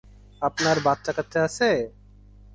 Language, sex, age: Bengali, male, 19-29